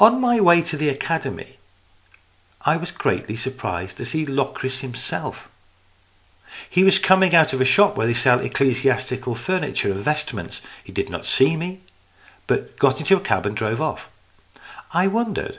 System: none